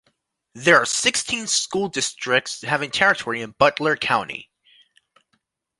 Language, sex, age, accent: English, male, 19-29, United States English